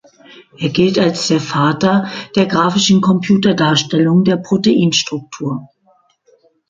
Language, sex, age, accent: German, female, 50-59, Deutschland Deutsch